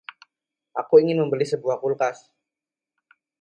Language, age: Indonesian, 19-29